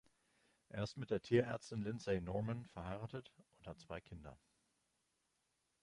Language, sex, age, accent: German, male, 40-49, Deutschland Deutsch